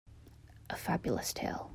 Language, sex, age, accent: English, female, 30-39, United States English